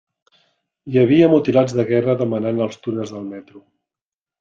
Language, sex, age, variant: Catalan, male, 50-59, Central